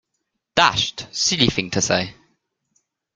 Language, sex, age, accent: English, male, under 19, England English